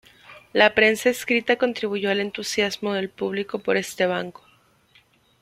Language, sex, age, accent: Spanish, female, 19-29, México